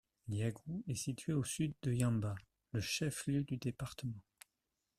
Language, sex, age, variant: French, male, 40-49, Français de métropole